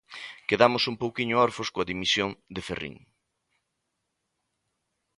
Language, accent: Galician, Normativo (estándar)